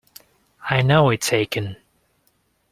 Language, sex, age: English, male, 19-29